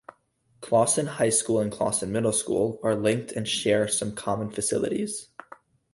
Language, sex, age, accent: English, male, 19-29, United States English